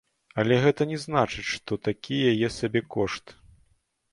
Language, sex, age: Belarusian, male, 40-49